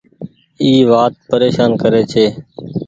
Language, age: Goaria, 19-29